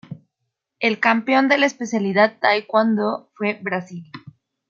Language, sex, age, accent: Spanish, female, 19-29, México